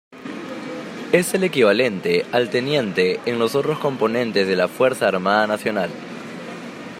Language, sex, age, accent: Spanish, male, 19-29, Andino-Pacífico: Colombia, Perú, Ecuador, oeste de Bolivia y Venezuela andina